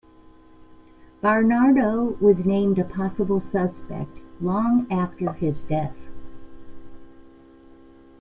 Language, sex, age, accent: English, female, 70-79, United States English